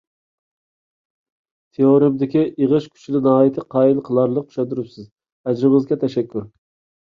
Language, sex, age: Uyghur, male, 19-29